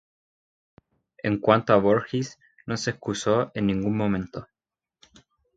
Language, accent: Spanish, Chileno: Chile, Cuyo